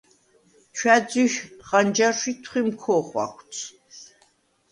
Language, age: Svan, 40-49